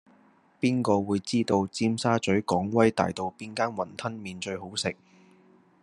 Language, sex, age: Cantonese, male, 19-29